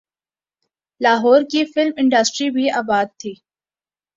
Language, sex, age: Urdu, female, 19-29